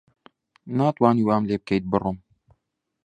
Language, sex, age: Central Kurdish, male, 19-29